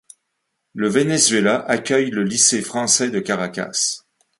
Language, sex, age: French, male, 60-69